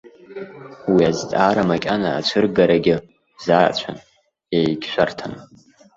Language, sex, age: Abkhazian, male, under 19